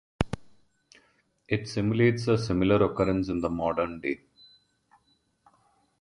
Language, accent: English, India and South Asia (India, Pakistan, Sri Lanka)